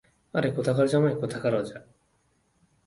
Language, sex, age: Bengali, male, 19-29